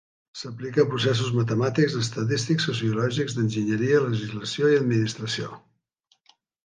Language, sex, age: Catalan, male, 70-79